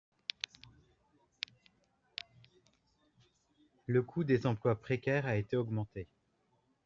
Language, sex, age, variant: French, male, 30-39, Français de métropole